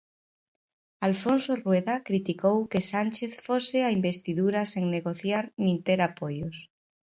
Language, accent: Galician, Central (gheada)